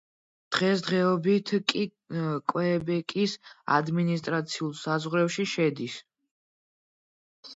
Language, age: Georgian, under 19